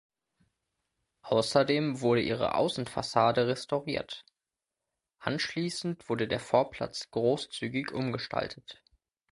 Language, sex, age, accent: German, male, 30-39, Deutschland Deutsch